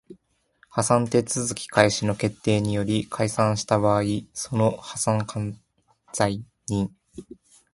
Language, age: Japanese, 19-29